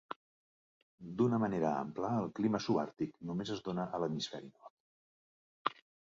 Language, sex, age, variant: Catalan, male, 50-59, Central